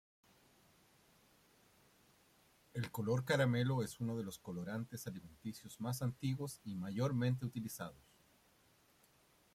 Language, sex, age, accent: Spanish, male, 40-49, Chileno: Chile, Cuyo